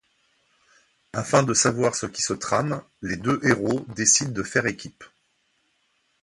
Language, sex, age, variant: French, male, 40-49, Français de métropole